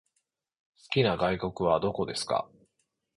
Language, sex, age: Japanese, male, 40-49